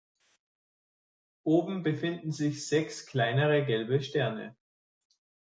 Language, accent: German, Österreichisches Deutsch